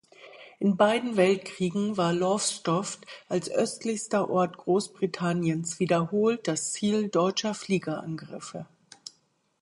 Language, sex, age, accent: German, female, 50-59, Deutschland Deutsch